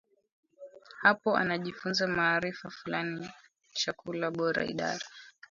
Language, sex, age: Swahili, female, 19-29